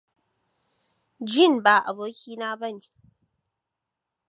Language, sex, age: Hausa, female, 19-29